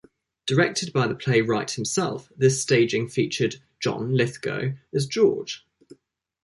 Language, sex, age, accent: English, male, 19-29, England English